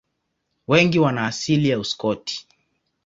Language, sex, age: Swahili, male, 19-29